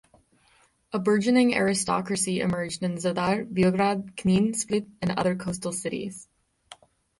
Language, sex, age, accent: English, female, 19-29, United States English; Canadian English